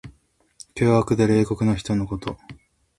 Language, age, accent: Japanese, 19-29, 標準語